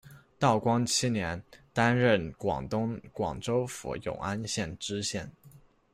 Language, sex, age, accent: Chinese, male, under 19, 出生地：浙江省